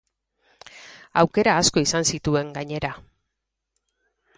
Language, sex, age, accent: Basque, female, 40-49, Mendebalekoa (Araba, Bizkaia, Gipuzkoako mendebaleko herri batzuk)